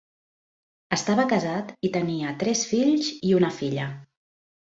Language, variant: Catalan, Central